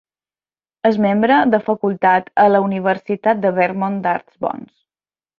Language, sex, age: Catalan, female, 30-39